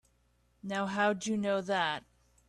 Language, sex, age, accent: English, female, 19-29, Canadian English